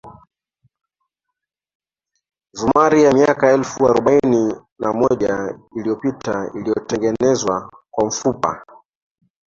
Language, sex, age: Swahili, male, 30-39